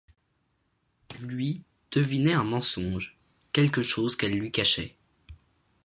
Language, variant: French, Français de métropole